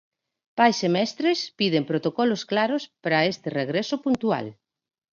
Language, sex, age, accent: Galician, female, 40-49, Normativo (estándar)